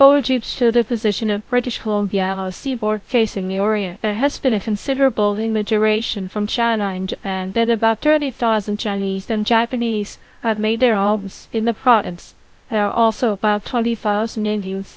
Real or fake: fake